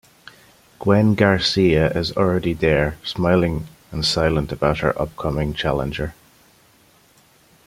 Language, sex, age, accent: English, male, 30-39, Irish English